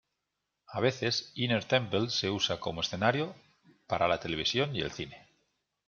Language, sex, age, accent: Spanish, male, 40-49, España: Norte peninsular (Asturias, Castilla y León, Cantabria, País Vasco, Navarra, Aragón, La Rioja, Guadalajara, Cuenca)